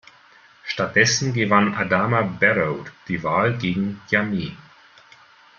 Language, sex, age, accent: German, male, 40-49, Deutschland Deutsch